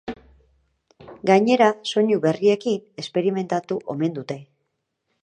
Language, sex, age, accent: Basque, female, 40-49, Erdialdekoa edo Nafarra (Gipuzkoa, Nafarroa)